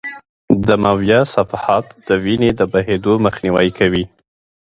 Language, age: Pashto, 30-39